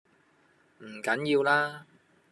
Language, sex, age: Cantonese, male, 30-39